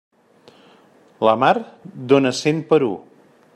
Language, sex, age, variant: Catalan, male, 40-49, Central